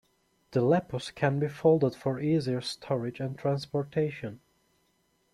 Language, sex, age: English, male, 19-29